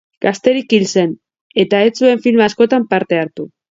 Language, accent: Basque, Mendebalekoa (Araba, Bizkaia, Gipuzkoako mendebaleko herri batzuk)